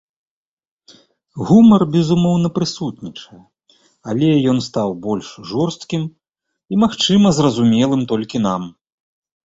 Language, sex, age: Belarusian, male, 40-49